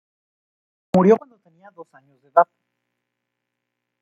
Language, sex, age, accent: Spanish, male, 19-29, México